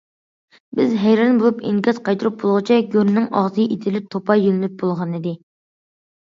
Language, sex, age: Uyghur, female, under 19